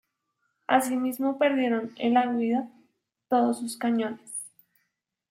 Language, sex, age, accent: Spanish, female, 19-29, Andino-Pacífico: Colombia, Perú, Ecuador, oeste de Bolivia y Venezuela andina